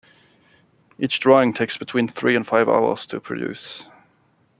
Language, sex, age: English, male, 30-39